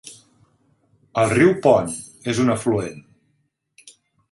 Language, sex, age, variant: Catalan, male, 40-49, Central